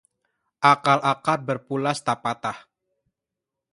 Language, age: Indonesian, 19-29